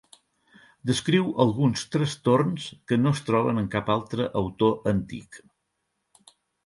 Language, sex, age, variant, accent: Catalan, male, 60-69, Central, central